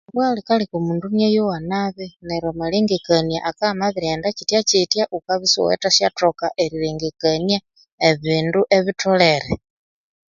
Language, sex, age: Konzo, female, 40-49